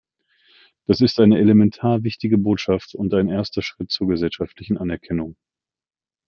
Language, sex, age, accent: German, male, 40-49, Deutschland Deutsch